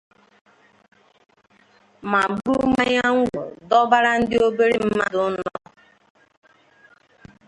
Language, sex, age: Igbo, female, 30-39